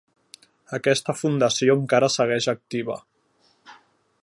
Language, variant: Catalan, Central